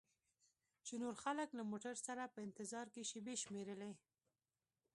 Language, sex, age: Pashto, female, 19-29